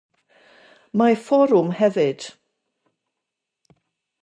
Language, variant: Welsh, South-Eastern Welsh